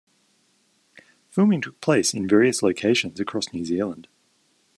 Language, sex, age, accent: English, male, 30-39, Australian English